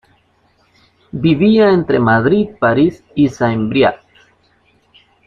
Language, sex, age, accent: Spanish, male, 30-39, América central